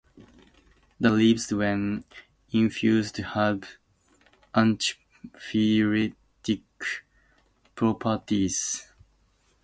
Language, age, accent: English, 19-29, United States English